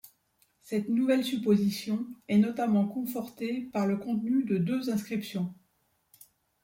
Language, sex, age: French, female, 50-59